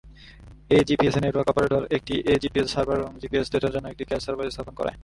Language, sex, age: Bengali, female, 19-29